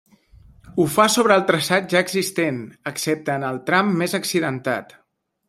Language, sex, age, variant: Catalan, male, 30-39, Central